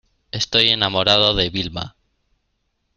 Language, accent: Spanish, España: Norte peninsular (Asturias, Castilla y León, Cantabria, País Vasco, Navarra, Aragón, La Rioja, Guadalajara, Cuenca)